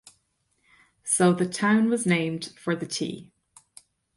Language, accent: English, Irish English